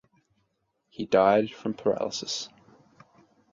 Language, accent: English, Australian English